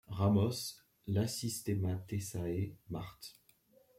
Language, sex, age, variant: French, male, 30-39, Français de métropole